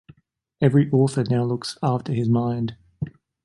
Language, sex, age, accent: English, male, 19-29, Australian English